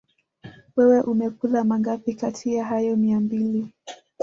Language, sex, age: Swahili, female, 19-29